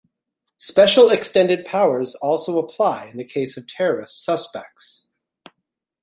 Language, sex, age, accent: English, male, 40-49, United States English